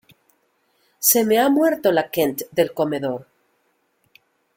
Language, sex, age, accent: Spanish, female, 40-49, América central